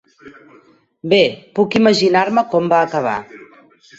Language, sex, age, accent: Catalan, female, 40-49, gironí